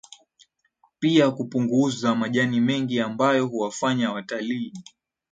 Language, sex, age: Swahili, male, 19-29